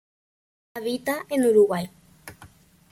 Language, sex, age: Spanish, female, 19-29